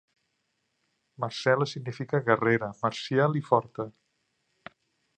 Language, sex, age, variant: Catalan, male, 60-69, Central